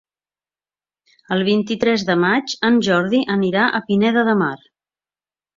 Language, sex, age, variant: Catalan, female, 50-59, Central